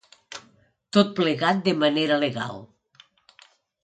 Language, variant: Catalan, Nord-Occidental